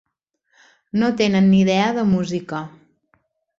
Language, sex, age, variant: Catalan, female, 40-49, Balear